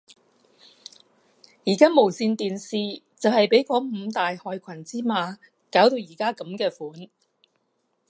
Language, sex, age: Cantonese, female, 60-69